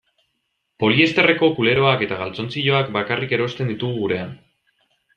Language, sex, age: Basque, male, 19-29